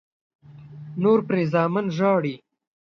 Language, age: Pashto, 19-29